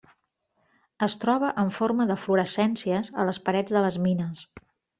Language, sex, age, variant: Catalan, female, 50-59, Central